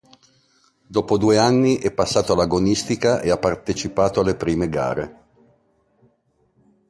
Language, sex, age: Italian, male, 50-59